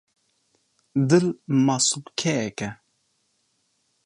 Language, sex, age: Kurdish, male, 30-39